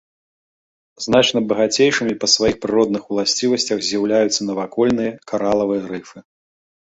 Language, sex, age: Belarusian, male, 40-49